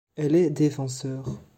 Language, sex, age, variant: French, male, under 19, Français de métropole